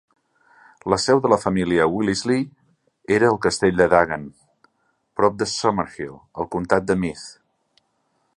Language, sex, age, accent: Catalan, male, 40-49, gironí